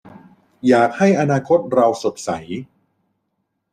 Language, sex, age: Thai, male, 30-39